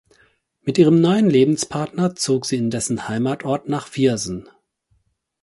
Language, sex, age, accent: German, male, 30-39, Deutschland Deutsch